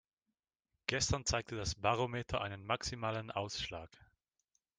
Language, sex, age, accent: German, male, 19-29, Schweizerdeutsch